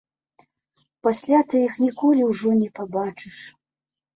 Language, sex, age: Belarusian, female, 50-59